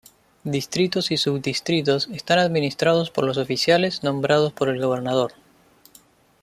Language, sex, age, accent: Spanish, male, 19-29, Rioplatense: Argentina, Uruguay, este de Bolivia, Paraguay